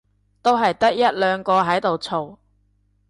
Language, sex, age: Cantonese, female, 19-29